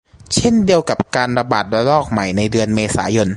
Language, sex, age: Thai, male, 19-29